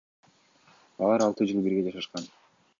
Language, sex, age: Kyrgyz, male, 19-29